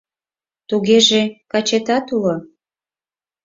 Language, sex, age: Mari, female, 40-49